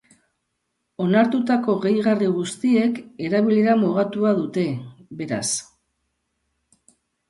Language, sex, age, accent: Basque, female, 60-69, Erdialdekoa edo Nafarra (Gipuzkoa, Nafarroa)